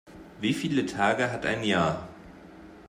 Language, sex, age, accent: German, male, 19-29, Deutschland Deutsch